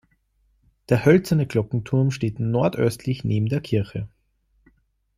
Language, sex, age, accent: German, male, 19-29, Österreichisches Deutsch